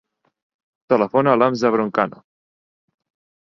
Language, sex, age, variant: Catalan, male, 19-29, Central